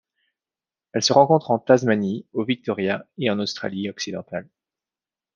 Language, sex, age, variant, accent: French, male, 30-39, Français d'Europe, Français de Belgique